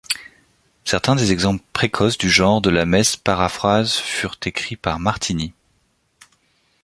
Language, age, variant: French, 30-39, Français de métropole